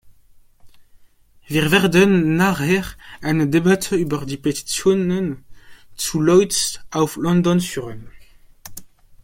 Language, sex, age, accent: German, male, under 19, Französisch Deutsch